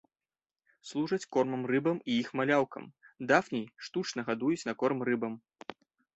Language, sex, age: Belarusian, male, 19-29